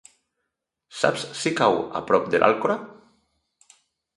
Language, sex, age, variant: Catalan, male, 40-49, Central